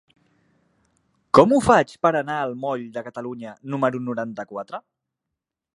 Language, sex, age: Catalan, male, 30-39